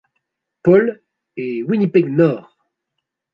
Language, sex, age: French, male, 60-69